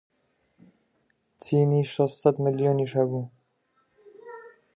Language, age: Central Kurdish, 19-29